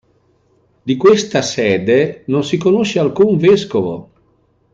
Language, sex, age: Italian, male, 60-69